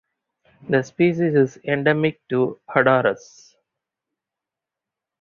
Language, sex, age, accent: English, male, 30-39, India and South Asia (India, Pakistan, Sri Lanka)